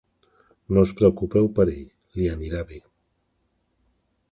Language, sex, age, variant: Catalan, male, 40-49, Central